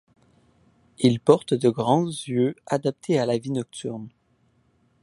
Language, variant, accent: French, Français d'Amérique du Nord, Français du Canada